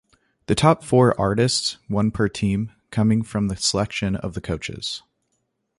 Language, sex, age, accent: English, male, 19-29, United States English